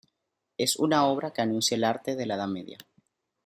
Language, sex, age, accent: Spanish, male, 30-39, Andino-Pacífico: Colombia, Perú, Ecuador, oeste de Bolivia y Venezuela andina